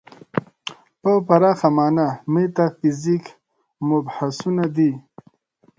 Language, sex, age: Pashto, male, 30-39